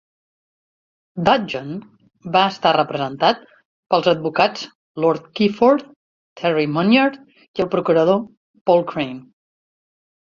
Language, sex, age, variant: Catalan, female, 40-49, Central